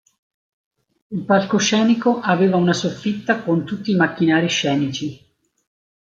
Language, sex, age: Italian, female, 50-59